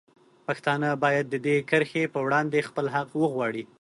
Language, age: Pashto, 30-39